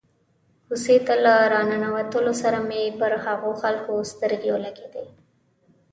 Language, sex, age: Pashto, female, 19-29